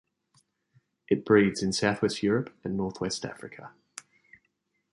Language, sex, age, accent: English, male, 19-29, Australian English